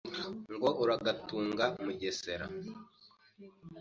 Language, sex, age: Kinyarwanda, male, 19-29